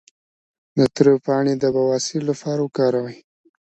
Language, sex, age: Pashto, male, 19-29